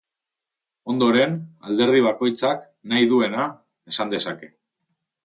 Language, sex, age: Basque, male, 40-49